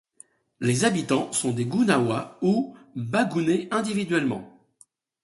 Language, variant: French, Français de métropole